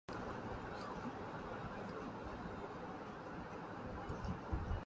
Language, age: English, 40-49